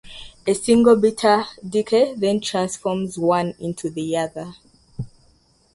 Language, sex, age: English, female, 19-29